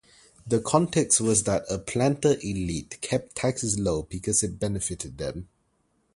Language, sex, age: English, male, 19-29